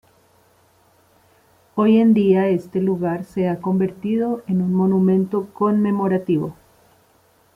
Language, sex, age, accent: Spanish, female, 40-49, Andino-Pacífico: Colombia, Perú, Ecuador, oeste de Bolivia y Venezuela andina